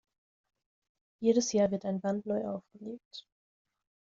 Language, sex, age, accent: German, female, 19-29, Deutschland Deutsch